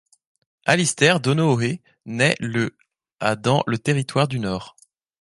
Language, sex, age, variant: French, male, 19-29, Français de métropole